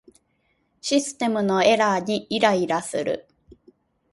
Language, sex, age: Japanese, female, 19-29